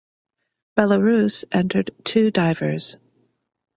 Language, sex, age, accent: English, female, 40-49, United States English